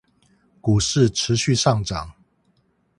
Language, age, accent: Chinese, 50-59, 出生地：臺北市